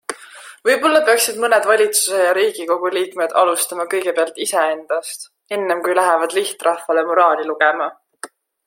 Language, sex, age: Estonian, female, 19-29